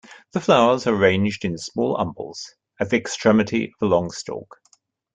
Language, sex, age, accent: English, male, 60-69, England English